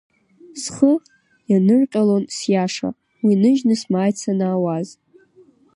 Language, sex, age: Abkhazian, female, 30-39